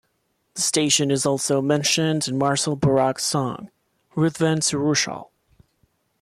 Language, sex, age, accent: English, male, 19-29, United States English